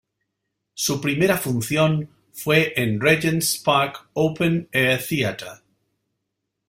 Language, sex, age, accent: Spanish, male, 40-49, España: Norte peninsular (Asturias, Castilla y León, Cantabria, País Vasco, Navarra, Aragón, La Rioja, Guadalajara, Cuenca)